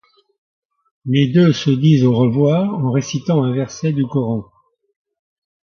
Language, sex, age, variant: French, male, 80-89, Français de métropole